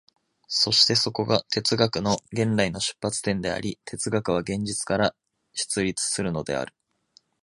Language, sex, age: Japanese, male, 19-29